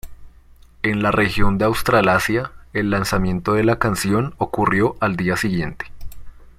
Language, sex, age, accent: Spanish, male, 19-29, Andino-Pacífico: Colombia, Perú, Ecuador, oeste de Bolivia y Venezuela andina